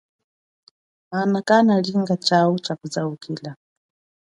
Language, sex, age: Chokwe, female, 40-49